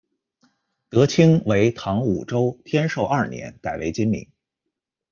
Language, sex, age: Chinese, male, 19-29